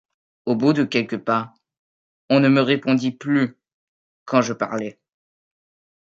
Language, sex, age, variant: French, male, under 19, Français de métropole